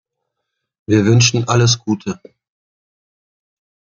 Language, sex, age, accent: German, male, 40-49, Deutschland Deutsch